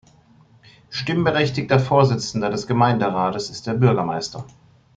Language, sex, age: German, male, 30-39